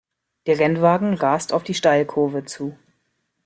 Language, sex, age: German, female, 19-29